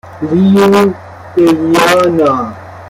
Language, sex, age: Persian, male, 30-39